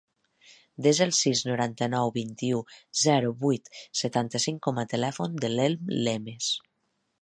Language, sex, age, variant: Catalan, female, 40-49, Nord-Occidental